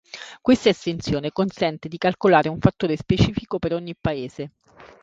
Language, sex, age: Italian, female, 40-49